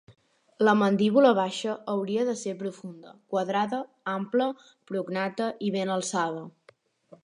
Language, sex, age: Catalan, female, under 19